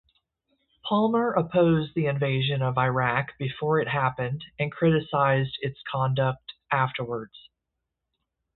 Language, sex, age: English, female, 50-59